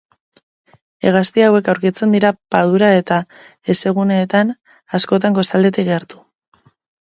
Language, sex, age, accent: Basque, female, 19-29, Mendebalekoa (Araba, Bizkaia, Gipuzkoako mendebaleko herri batzuk)